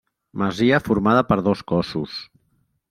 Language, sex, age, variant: Catalan, male, 50-59, Central